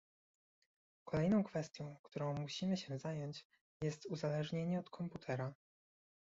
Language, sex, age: Polish, male, 19-29